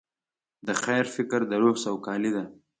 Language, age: Pashto, 19-29